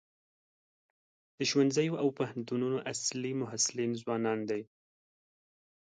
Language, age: Pashto, 30-39